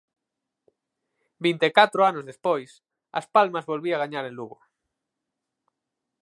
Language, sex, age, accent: Galician, male, 19-29, Central (gheada)